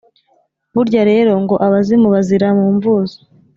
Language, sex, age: Kinyarwanda, female, 19-29